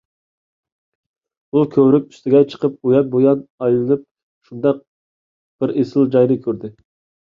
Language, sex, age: Uyghur, male, 19-29